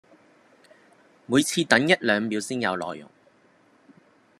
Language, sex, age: Cantonese, female, 19-29